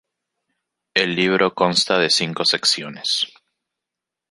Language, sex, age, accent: Spanish, male, 19-29, Andino-Pacífico: Colombia, Perú, Ecuador, oeste de Bolivia y Venezuela andina